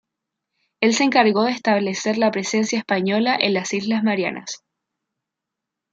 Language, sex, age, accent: Spanish, female, 19-29, Chileno: Chile, Cuyo